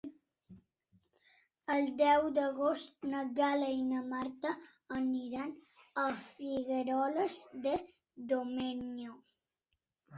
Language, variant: Catalan, Balear